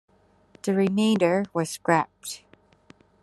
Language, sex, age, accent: English, female, 19-29, Hong Kong English